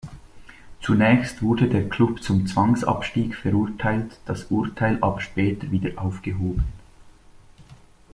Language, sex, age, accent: German, male, 30-39, Schweizerdeutsch